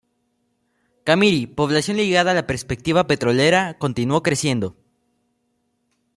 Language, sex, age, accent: Spanish, male, under 19, México